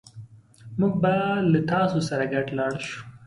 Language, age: Pashto, 30-39